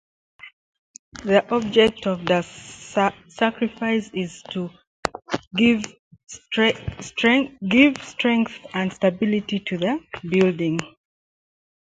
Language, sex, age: English, female, 30-39